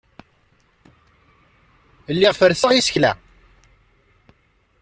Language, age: Kabyle, 40-49